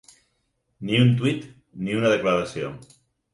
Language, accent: Catalan, Barcelona